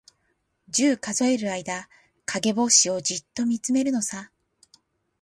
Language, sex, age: Japanese, female, 40-49